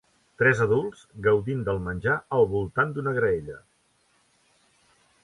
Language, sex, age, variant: Catalan, male, 60-69, Central